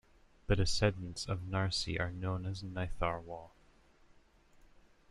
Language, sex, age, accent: English, male, under 19, United States English